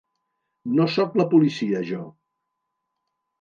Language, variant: Catalan, Septentrional